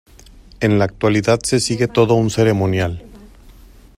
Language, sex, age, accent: Spanish, male, 40-49, México